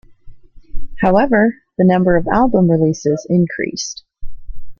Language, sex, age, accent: English, female, 30-39, United States English